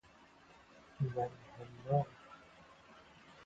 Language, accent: English, India and South Asia (India, Pakistan, Sri Lanka)